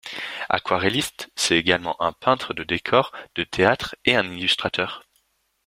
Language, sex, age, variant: French, male, under 19, Français de métropole